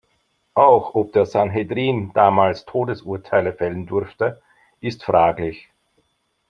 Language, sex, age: German, male, 50-59